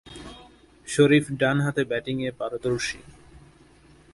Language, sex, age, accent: Bengali, male, 19-29, Standard Bengali